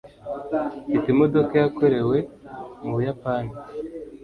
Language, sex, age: Kinyarwanda, male, 19-29